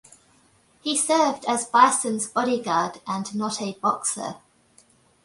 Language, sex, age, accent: English, female, 30-39, Australian English